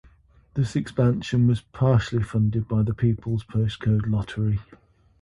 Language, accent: English, England English